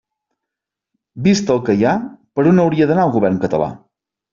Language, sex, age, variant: Catalan, male, 40-49, Central